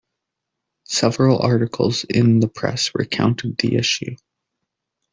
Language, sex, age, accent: English, male, 19-29, Canadian English